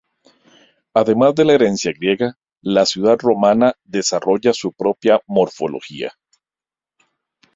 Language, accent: Spanish, América central